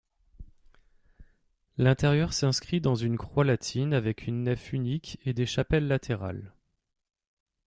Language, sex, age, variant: French, male, 30-39, Français de métropole